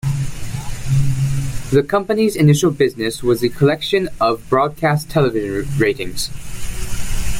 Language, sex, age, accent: English, male, 19-29, United States English